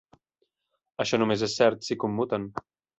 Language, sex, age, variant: Catalan, male, 19-29, Central